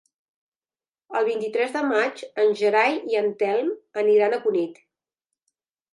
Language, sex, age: Catalan, female, 50-59